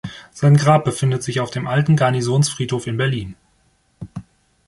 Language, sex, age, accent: German, male, 30-39, Deutschland Deutsch